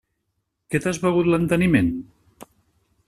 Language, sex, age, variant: Catalan, male, 50-59, Nord-Occidental